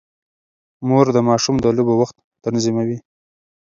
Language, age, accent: Pashto, 30-39, پکتیا ولایت، احمدزی